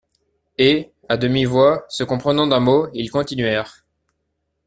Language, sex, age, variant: French, male, 19-29, Français de métropole